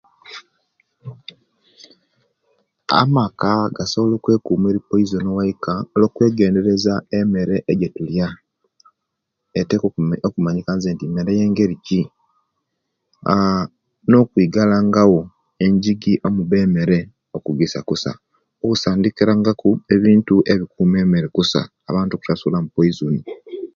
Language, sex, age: Kenyi, male, 40-49